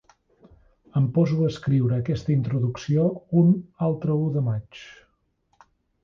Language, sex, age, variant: Catalan, male, 40-49, Nord-Occidental